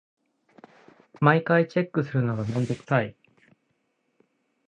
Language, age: Japanese, 19-29